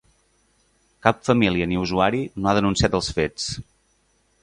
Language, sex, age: Catalan, male, 30-39